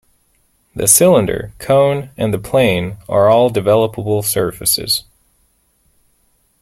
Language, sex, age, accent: English, male, 30-39, United States English